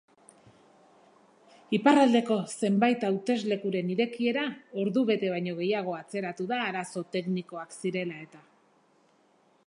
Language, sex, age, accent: Basque, female, 40-49, Erdialdekoa edo Nafarra (Gipuzkoa, Nafarroa)